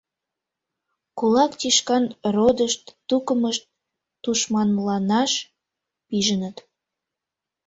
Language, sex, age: Mari, female, under 19